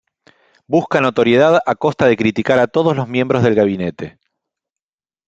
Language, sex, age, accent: Spanish, male, 40-49, Rioplatense: Argentina, Uruguay, este de Bolivia, Paraguay